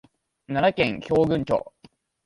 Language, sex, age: Japanese, male, 19-29